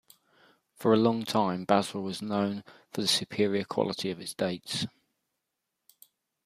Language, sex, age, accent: English, male, 40-49, England English